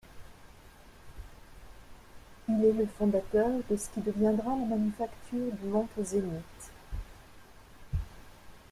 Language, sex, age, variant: French, female, 60-69, Français de métropole